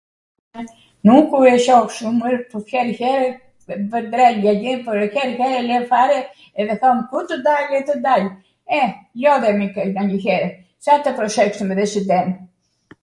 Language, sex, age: Arvanitika Albanian, female, 70-79